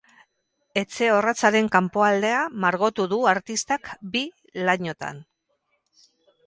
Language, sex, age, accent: Basque, female, 50-59, Erdialdekoa edo Nafarra (Gipuzkoa, Nafarroa)